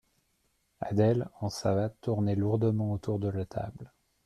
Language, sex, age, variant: French, male, 30-39, Français de métropole